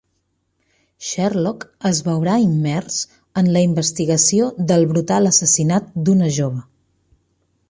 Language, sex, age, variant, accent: Catalan, female, 30-39, Central, central